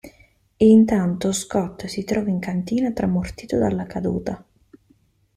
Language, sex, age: Italian, female, 19-29